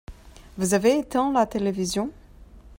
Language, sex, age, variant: French, female, 30-39, Français d'Europe